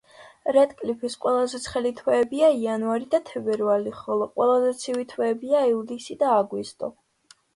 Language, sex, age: Georgian, female, under 19